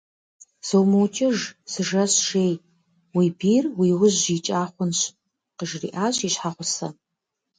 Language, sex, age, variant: Kabardian, female, 50-59, Адыгэбзэ (Къэбэрдей, Кирил, псоми зэдай)